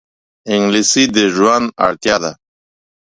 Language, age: Pashto, 40-49